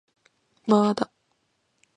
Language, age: Japanese, under 19